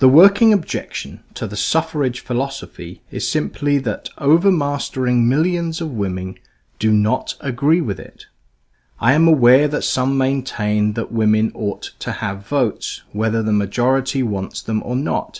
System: none